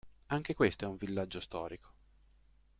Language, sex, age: Italian, male, 40-49